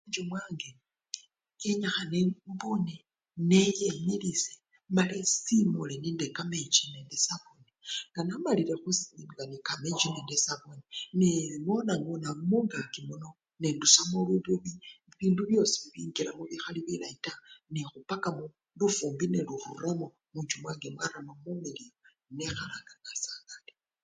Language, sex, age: Luyia, female, 50-59